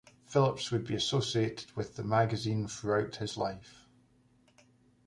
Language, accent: English, Scottish English